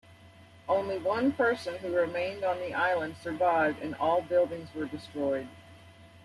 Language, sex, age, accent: English, female, 40-49, United States English